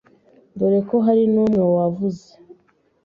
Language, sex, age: Kinyarwanda, female, 40-49